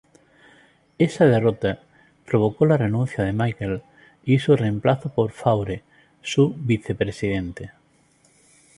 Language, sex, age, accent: Spanish, male, 50-59, España: Sur peninsular (Andalucia, Extremadura, Murcia)